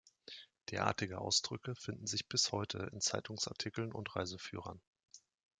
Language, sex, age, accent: German, male, 30-39, Deutschland Deutsch